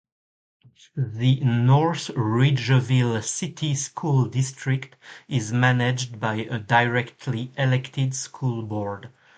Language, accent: English, French